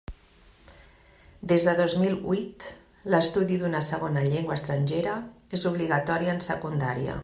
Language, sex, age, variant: Catalan, female, 50-59, Central